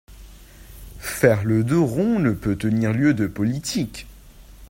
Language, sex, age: French, male, under 19